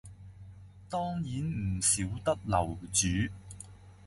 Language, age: Cantonese, 30-39